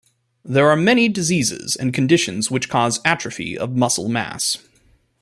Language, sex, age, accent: English, male, 19-29, United States English